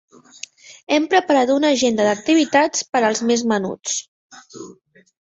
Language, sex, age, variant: Catalan, female, 19-29, Central